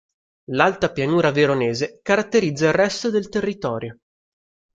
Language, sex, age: Italian, male, 30-39